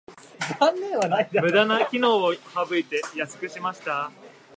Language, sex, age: Japanese, male, 19-29